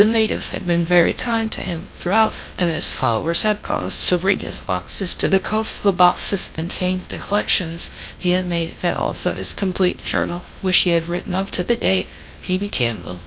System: TTS, GlowTTS